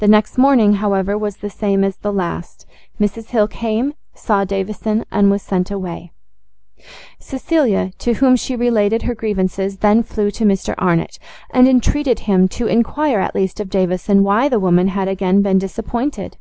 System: none